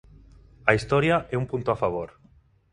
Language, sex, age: Galician, male, 19-29